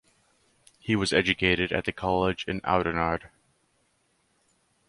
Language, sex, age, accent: English, male, 19-29, United States English